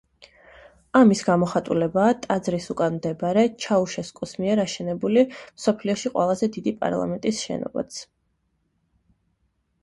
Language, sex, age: Georgian, female, 19-29